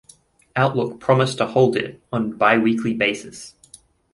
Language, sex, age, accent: English, male, 19-29, Australian English